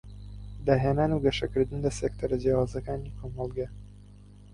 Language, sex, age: Central Kurdish, male, 19-29